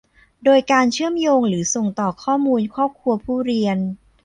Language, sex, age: Thai, female, 30-39